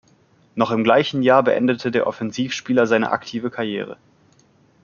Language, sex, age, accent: German, male, 30-39, Deutschland Deutsch